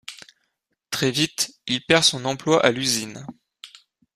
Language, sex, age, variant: French, male, 19-29, Français de métropole